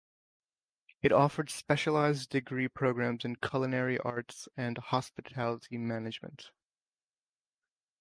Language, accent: English, United States English